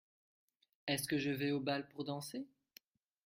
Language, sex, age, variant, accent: French, male, 19-29, Français d'Europe, Français de Belgique